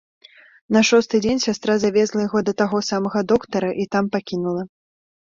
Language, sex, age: Belarusian, male, under 19